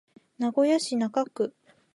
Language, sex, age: Japanese, female, 19-29